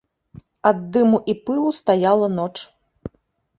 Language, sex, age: Belarusian, female, 30-39